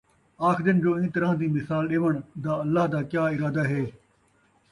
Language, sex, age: Saraiki, male, 50-59